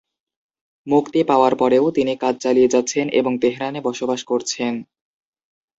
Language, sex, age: Bengali, male, 19-29